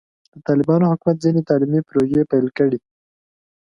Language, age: Pashto, 19-29